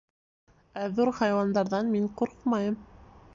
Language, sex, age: Bashkir, female, 19-29